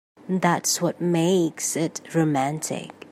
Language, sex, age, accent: English, female, 19-29, England English